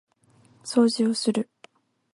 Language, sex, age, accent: Japanese, female, 19-29, 関西弁